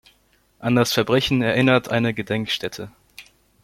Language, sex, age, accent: German, male, under 19, Deutschland Deutsch